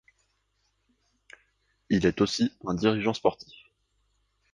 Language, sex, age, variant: French, male, 19-29, Français de métropole